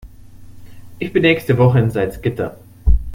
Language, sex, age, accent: German, male, 40-49, Deutschland Deutsch